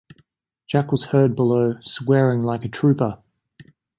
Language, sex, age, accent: English, male, 19-29, Australian English